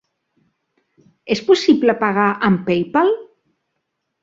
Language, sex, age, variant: Catalan, female, 50-59, Central